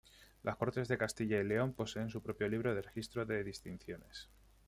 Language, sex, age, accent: Spanish, male, 30-39, España: Centro-Sur peninsular (Madrid, Toledo, Castilla-La Mancha)